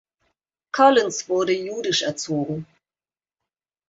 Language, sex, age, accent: German, female, 30-39, Deutschland Deutsch